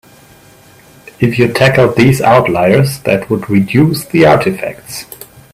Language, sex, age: English, male, 40-49